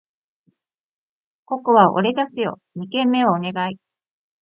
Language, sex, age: Japanese, female, 40-49